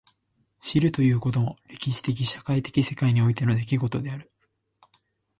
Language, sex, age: Japanese, male, 19-29